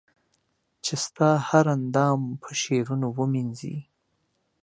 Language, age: Pashto, 30-39